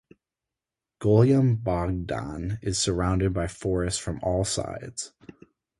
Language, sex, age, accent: English, male, 30-39, United States English